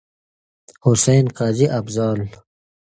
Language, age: Pashto, 30-39